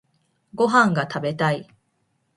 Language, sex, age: Japanese, female, 19-29